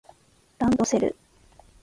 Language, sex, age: Japanese, female, 19-29